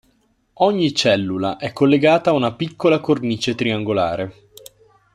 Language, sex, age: Italian, male, 19-29